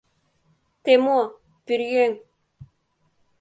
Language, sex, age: Mari, female, 30-39